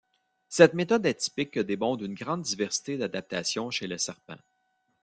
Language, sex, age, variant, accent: French, male, 40-49, Français d'Amérique du Nord, Français du Canada